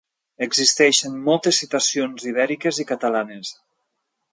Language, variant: Catalan, Nord-Occidental